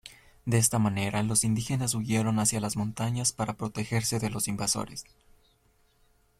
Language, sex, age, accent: Spanish, male, 19-29, Andino-Pacífico: Colombia, Perú, Ecuador, oeste de Bolivia y Venezuela andina